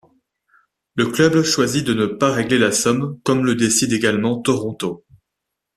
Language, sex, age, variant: French, male, 19-29, Français de métropole